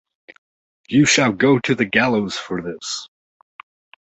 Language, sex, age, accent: English, male, 30-39, United States English